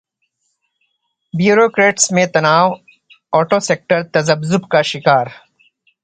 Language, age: Urdu, 40-49